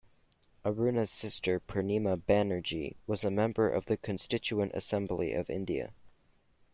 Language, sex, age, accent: English, male, 19-29, Canadian English